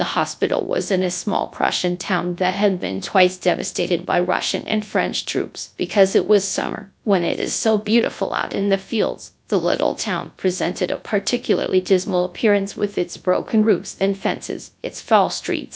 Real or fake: fake